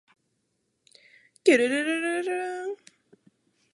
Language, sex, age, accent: Japanese, female, 19-29, 東京